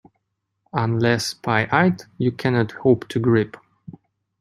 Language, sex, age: English, male, 30-39